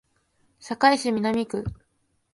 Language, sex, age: Japanese, female, 19-29